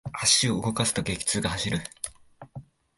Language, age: Japanese, 19-29